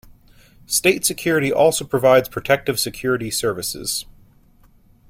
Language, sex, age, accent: English, male, 19-29, United States English